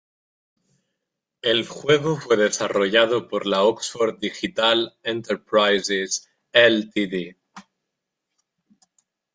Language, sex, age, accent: Spanish, male, 19-29, España: Norte peninsular (Asturias, Castilla y León, Cantabria, País Vasco, Navarra, Aragón, La Rioja, Guadalajara, Cuenca)